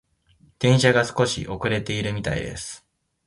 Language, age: Japanese, 19-29